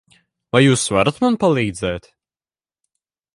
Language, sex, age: Latvian, male, under 19